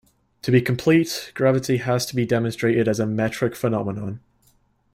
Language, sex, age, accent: English, male, under 19, England English